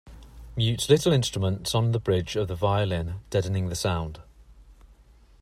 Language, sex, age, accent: English, male, 30-39, England English